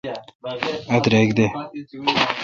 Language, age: Kalkoti, 19-29